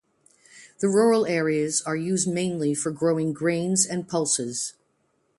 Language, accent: English, United States English